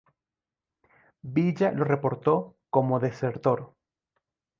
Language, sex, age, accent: Spanish, male, 30-39, Caribe: Cuba, Venezuela, Puerto Rico, República Dominicana, Panamá, Colombia caribeña, México caribeño, Costa del golfo de México